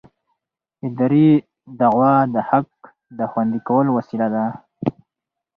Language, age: Pashto, 19-29